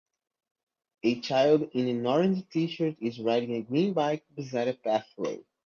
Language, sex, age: English, male, 19-29